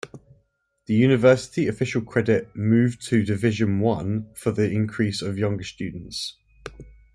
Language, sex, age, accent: English, male, 19-29, England English